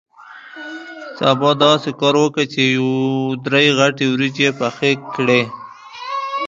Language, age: Pashto, 30-39